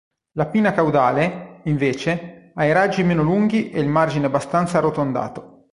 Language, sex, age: Italian, male, 40-49